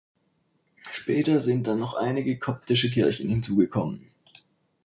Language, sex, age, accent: German, male, 19-29, Deutschland Deutsch